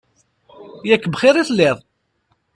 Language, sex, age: Kabyle, male, 30-39